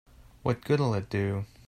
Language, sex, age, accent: English, male, 19-29, United States English